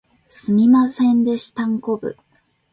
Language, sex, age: Japanese, female, 19-29